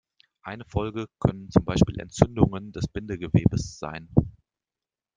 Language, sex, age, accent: German, male, 30-39, Deutschland Deutsch